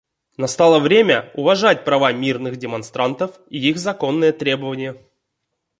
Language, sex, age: Russian, male, 19-29